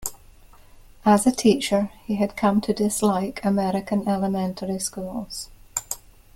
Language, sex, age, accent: English, female, 50-59, Scottish English